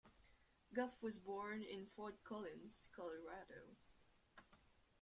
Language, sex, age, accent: English, female, 19-29, United States English